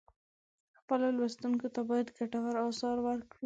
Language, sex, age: Pashto, female, 19-29